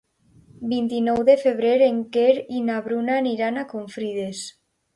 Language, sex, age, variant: Catalan, female, under 19, Alacantí